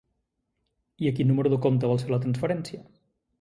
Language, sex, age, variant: Catalan, male, 50-59, Central